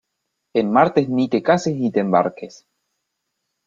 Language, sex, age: Spanish, male, 19-29